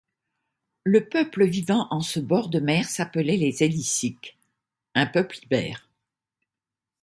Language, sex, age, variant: French, female, 70-79, Français de métropole